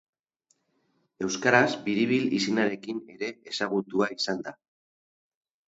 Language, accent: Basque, Mendebalekoa (Araba, Bizkaia, Gipuzkoako mendebaleko herri batzuk)